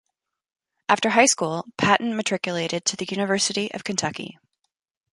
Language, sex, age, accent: English, female, 30-39, United States English